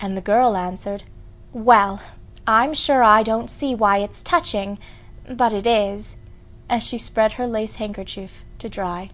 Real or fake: real